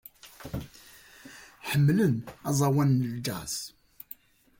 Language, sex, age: Kabyle, male, 19-29